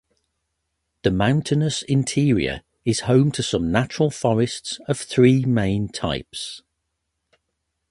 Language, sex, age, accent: English, male, 40-49, England English